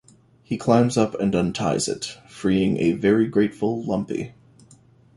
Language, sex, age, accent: English, male, 30-39, United States English